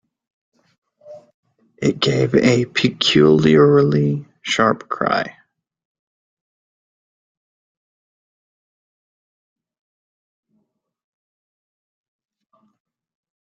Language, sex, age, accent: English, male, 19-29, United States English